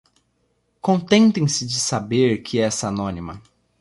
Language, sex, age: Portuguese, male, 19-29